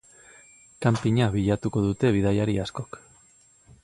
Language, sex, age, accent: Basque, male, 30-39, Mendebalekoa (Araba, Bizkaia, Gipuzkoako mendebaleko herri batzuk)